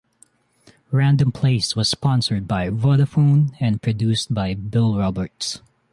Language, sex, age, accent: English, male, 19-29, Filipino